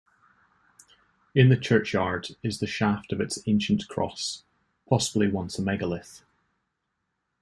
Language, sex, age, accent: English, male, 30-39, Scottish English